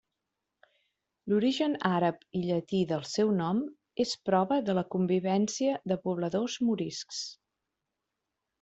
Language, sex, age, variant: Catalan, female, 40-49, Central